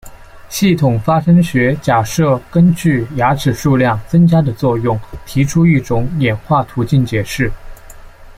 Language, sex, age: Chinese, male, 19-29